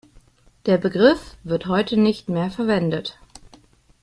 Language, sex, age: German, female, 30-39